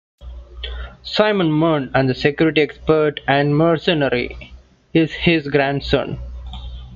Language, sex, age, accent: English, male, 19-29, India and South Asia (India, Pakistan, Sri Lanka)